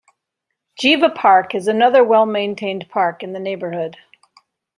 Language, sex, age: English, female, 50-59